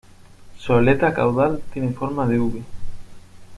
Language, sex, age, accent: Spanish, male, 40-49, España: Sur peninsular (Andalucia, Extremadura, Murcia)